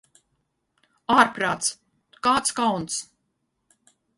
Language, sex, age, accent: Latvian, female, 50-59, Latgaliešu